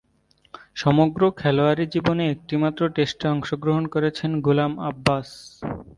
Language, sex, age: Bengali, male, 19-29